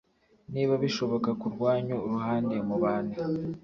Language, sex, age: Kinyarwanda, male, 19-29